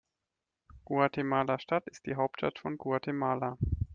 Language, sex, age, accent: German, male, 30-39, Deutschland Deutsch